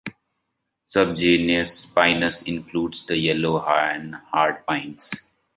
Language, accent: English, India and South Asia (India, Pakistan, Sri Lanka)